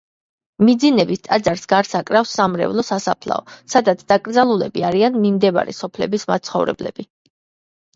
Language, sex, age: Georgian, female, 30-39